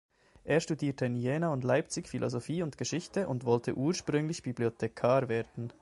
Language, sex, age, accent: German, male, 19-29, Schweizerdeutsch